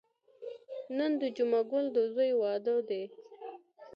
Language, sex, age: Pashto, female, under 19